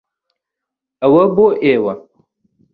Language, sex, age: Central Kurdish, male, 19-29